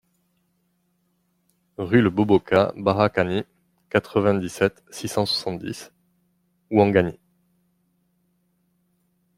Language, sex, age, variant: French, male, 30-39, Français de métropole